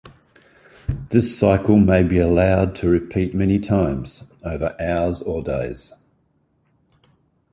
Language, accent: English, Australian English